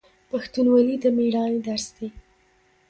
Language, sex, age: Pashto, female, under 19